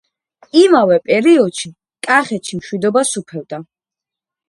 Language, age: Georgian, under 19